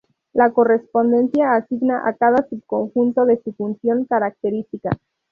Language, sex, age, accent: Spanish, female, 19-29, México